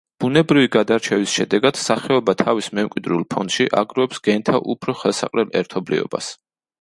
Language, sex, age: Georgian, male, 19-29